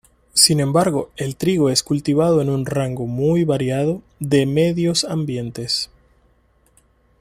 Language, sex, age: Spanish, male, 30-39